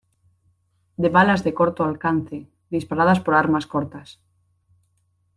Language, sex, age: Spanish, female, 30-39